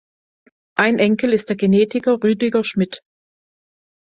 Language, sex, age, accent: German, female, 50-59, Deutschland Deutsch